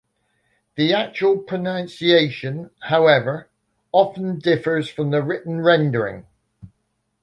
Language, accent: English, England English